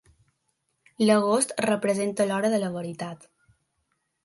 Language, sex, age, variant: Catalan, female, under 19, Balear